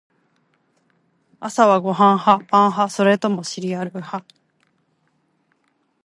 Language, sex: Japanese, female